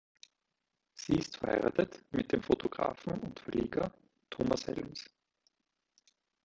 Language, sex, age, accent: German, male, 19-29, Österreichisches Deutsch